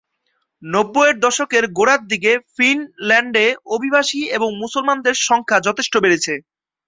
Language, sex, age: Bengali, male, 19-29